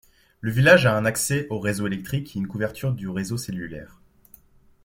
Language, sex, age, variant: French, male, 19-29, Français de métropole